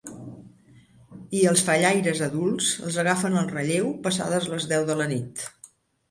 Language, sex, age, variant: Catalan, female, 60-69, Central